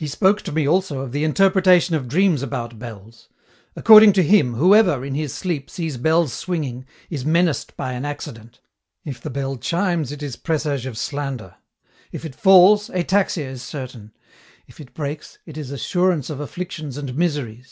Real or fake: real